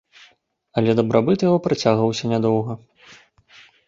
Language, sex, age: Belarusian, male, 30-39